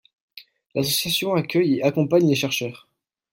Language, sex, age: French, male, 19-29